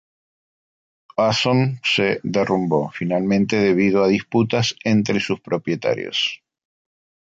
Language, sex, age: Spanish, male, 50-59